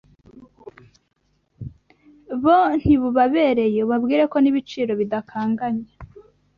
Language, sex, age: Kinyarwanda, female, 19-29